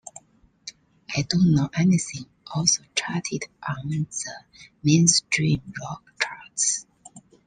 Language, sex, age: English, female, 30-39